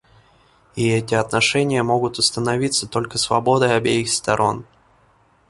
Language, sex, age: Russian, male, 19-29